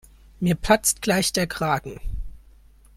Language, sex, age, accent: German, male, 19-29, Deutschland Deutsch